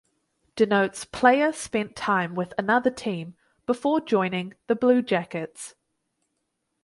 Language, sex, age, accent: English, female, 19-29, New Zealand English